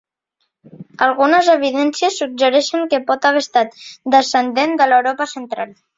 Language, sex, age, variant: Catalan, male, under 19, Central